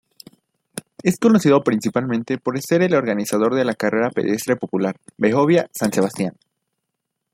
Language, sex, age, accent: Spanish, male, 19-29, México